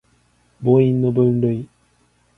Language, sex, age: Japanese, male, 19-29